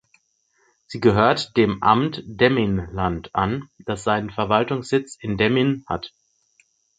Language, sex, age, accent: German, male, 40-49, Deutschland Deutsch